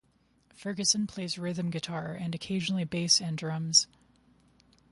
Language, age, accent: English, 30-39, United States English